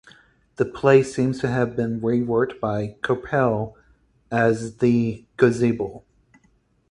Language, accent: English, United States English